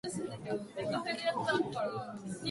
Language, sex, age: Japanese, female, 19-29